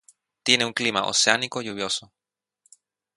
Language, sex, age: Spanish, male, 19-29